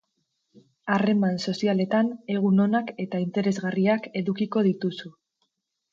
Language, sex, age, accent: Basque, female, 19-29, Mendebalekoa (Araba, Bizkaia, Gipuzkoako mendebaleko herri batzuk)